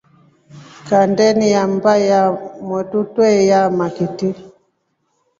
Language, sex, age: Rombo, female, 40-49